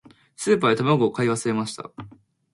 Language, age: Japanese, 19-29